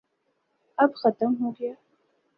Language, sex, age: Urdu, female, 19-29